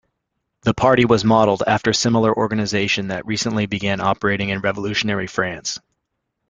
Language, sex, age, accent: English, male, 30-39, United States English